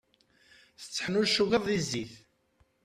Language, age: Kabyle, 40-49